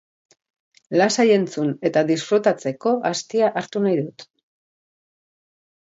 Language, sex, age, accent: Basque, female, 40-49, Erdialdekoa edo Nafarra (Gipuzkoa, Nafarroa)